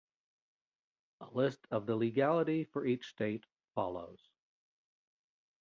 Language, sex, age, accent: English, male, 50-59, United States English